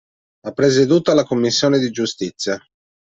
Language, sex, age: Italian, male, 30-39